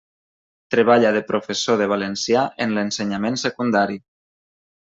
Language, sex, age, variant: Catalan, male, 19-29, Nord-Occidental